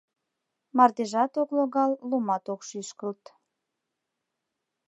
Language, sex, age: Mari, female, 19-29